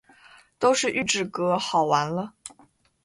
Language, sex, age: Chinese, female, 19-29